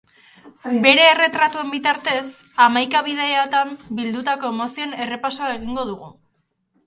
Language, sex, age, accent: Basque, female, 19-29, Erdialdekoa edo Nafarra (Gipuzkoa, Nafarroa)